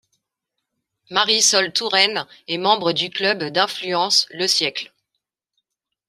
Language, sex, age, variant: French, female, 40-49, Français de métropole